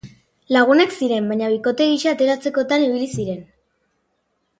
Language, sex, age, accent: Basque, female, under 19, Erdialdekoa edo Nafarra (Gipuzkoa, Nafarroa)